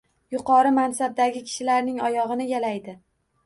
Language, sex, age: Uzbek, female, 19-29